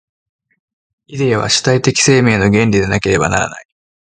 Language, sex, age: Japanese, male, 19-29